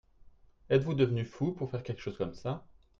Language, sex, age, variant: French, male, 30-39, Français de métropole